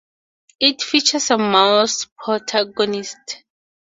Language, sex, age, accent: English, female, 19-29, Southern African (South Africa, Zimbabwe, Namibia)